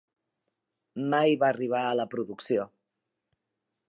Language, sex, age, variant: Catalan, female, 50-59, Central